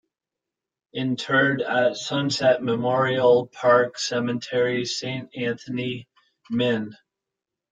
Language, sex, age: English, male, 30-39